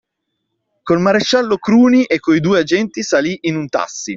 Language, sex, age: Italian, male, 19-29